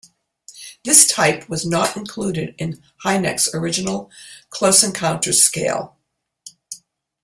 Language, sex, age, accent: English, female, 70-79, United States English